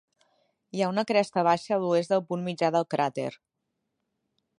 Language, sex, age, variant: Catalan, female, 30-39, Nord-Occidental